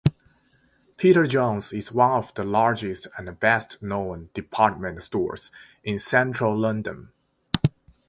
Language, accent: English, United States English